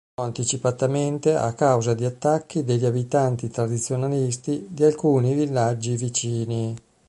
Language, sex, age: Italian, male, 50-59